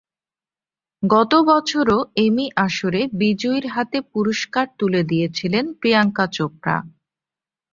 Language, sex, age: Bengali, female, 19-29